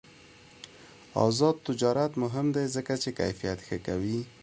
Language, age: Pashto, 19-29